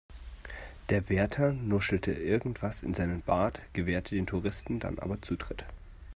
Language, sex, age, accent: German, male, 19-29, Deutschland Deutsch